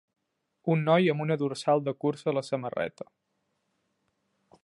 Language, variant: Catalan, Central